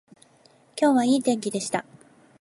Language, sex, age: Japanese, female, 30-39